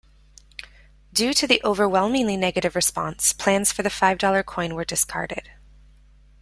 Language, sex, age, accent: English, female, 30-39, United States English